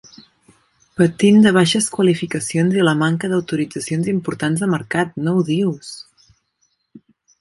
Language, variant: Catalan, Central